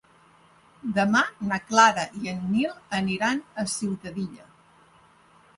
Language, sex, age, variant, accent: Catalan, female, 50-59, Nord-Occidental, Empordanès